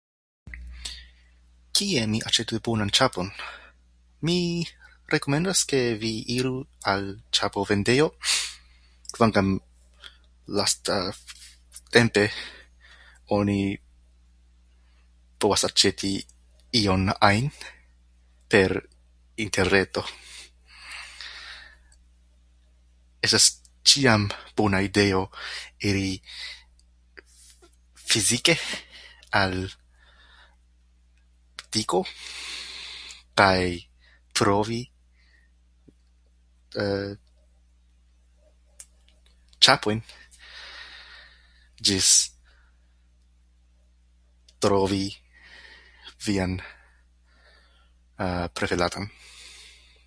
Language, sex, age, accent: Esperanto, male, 19-29, Internacia